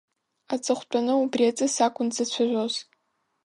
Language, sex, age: Abkhazian, female, under 19